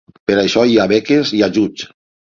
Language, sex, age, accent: Catalan, male, 50-59, valencià